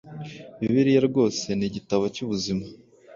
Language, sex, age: Kinyarwanda, male, 19-29